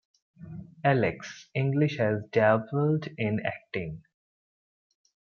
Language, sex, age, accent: English, male, 30-39, India and South Asia (India, Pakistan, Sri Lanka)